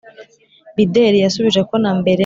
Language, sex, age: Kinyarwanda, female, 19-29